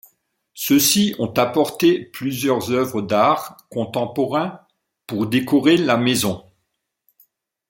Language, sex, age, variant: French, male, 50-59, Français de métropole